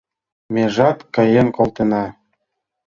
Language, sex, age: Mari, male, 40-49